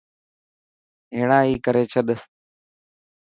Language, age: Dhatki, 19-29